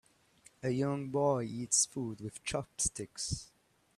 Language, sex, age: English, male, 19-29